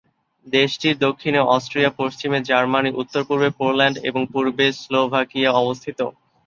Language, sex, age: Bengali, male, 19-29